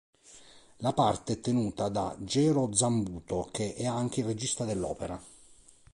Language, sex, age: Italian, male, 40-49